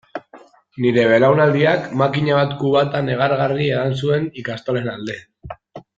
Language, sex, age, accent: Basque, male, under 19, Mendebalekoa (Araba, Bizkaia, Gipuzkoako mendebaleko herri batzuk)